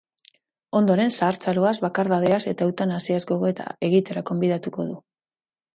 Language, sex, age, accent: Basque, female, 50-59, Mendebalekoa (Araba, Bizkaia, Gipuzkoako mendebaleko herri batzuk)